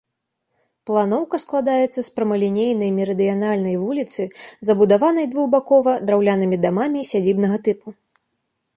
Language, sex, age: Belarusian, female, 19-29